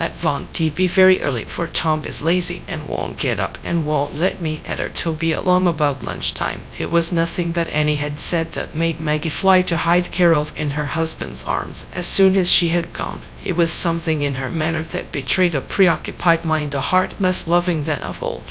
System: TTS, GradTTS